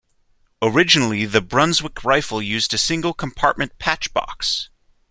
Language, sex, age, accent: English, male, 19-29, United States English